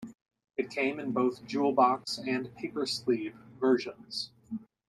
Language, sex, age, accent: English, male, 30-39, United States English